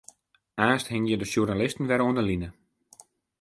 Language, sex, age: Western Frisian, male, 19-29